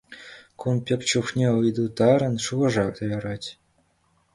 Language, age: Chuvash, 19-29